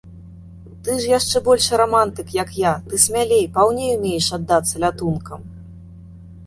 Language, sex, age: Belarusian, female, 30-39